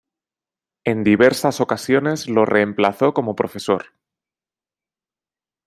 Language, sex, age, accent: Spanish, male, 30-39, España: Centro-Sur peninsular (Madrid, Toledo, Castilla-La Mancha)